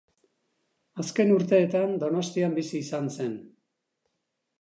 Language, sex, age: Basque, male, 60-69